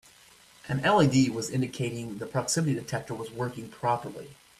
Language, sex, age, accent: English, male, 40-49, United States English